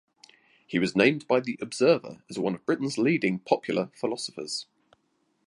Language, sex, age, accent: English, male, 40-49, England English